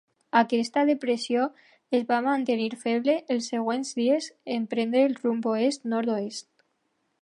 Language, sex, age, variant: Catalan, female, under 19, Alacantí